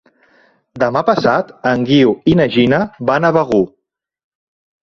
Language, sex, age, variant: Catalan, male, 40-49, Central